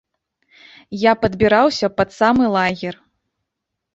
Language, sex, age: Belarusian, female, 19-29